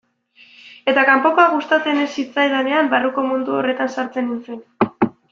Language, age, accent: Basque, under 19, Mendebalekoa (Araba, Bizkaia, Gipuzkoako mendebaleko herri batzuk)